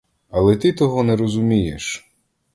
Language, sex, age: Ukrainian, male, 30-39